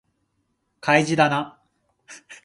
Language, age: Japanese, 19-29